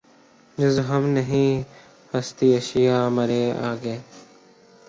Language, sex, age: Urdu, male, 19-29